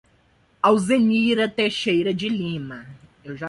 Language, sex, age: Portuguese, male, 19-29